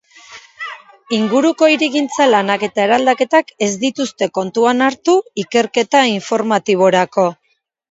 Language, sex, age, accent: Basque, female, 40-49, Erdialdekoa edo Nafarra (Gipuzkoa, Nafarroa)